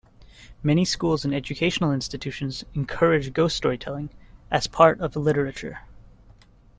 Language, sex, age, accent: English, male, 19-29, Canadian English